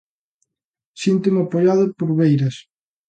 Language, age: Galician, 19-29